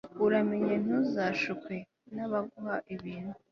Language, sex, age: Kinyarwanda, female, 19-29